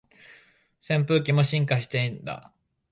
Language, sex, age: Japanese, male, 19-29